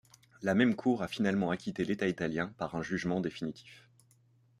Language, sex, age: French, male, 30-39